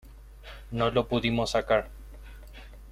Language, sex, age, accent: Spanish, male, 30-39, Rioplatense: Argentina, Uruguay, este de Bolivia, Paraguay